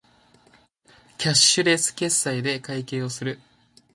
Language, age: Japanese, 19-29